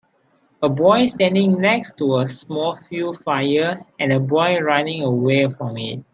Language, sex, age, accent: English, male, 19-29, Malaysian English